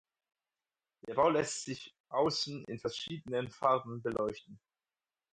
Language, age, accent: German, 30-39, Deutschland Deutsch